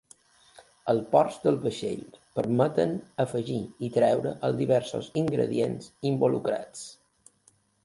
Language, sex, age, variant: Catalan, male, 50-59, Balear